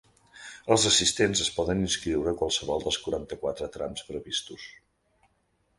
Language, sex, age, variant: Catalan, male, 40-49, Central